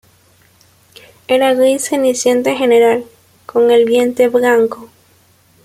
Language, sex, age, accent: Spanish, female, 19-29, Andino-Pacífico: Colombia, Perú, Ecuador, oeste de Bolivia y Venezuela andina